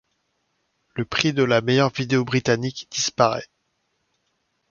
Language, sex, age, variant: French, male, 40-49, Français de métropole